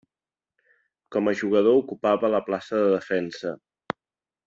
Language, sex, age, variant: Catalan, male, 40-49, Central